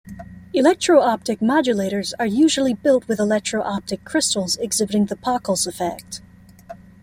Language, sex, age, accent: English, female, 19-29, United States English